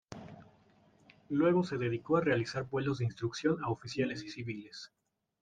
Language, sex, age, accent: Spanish, male, 19-29, México